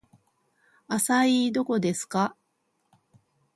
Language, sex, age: Japanese, female, 40-49